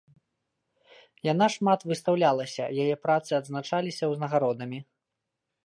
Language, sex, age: Belarusian, male, 30-39